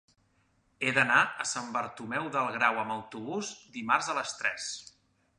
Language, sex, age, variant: Catalan, male, 40-49, Central